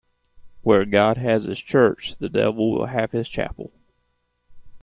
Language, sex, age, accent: English, male, 40-49, United States English